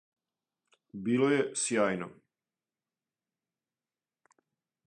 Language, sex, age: Serbian, male, 50-59